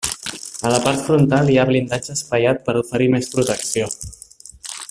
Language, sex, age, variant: Catalan, male, 30-39, Central